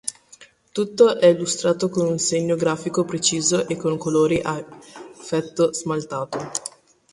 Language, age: Italian, 40-49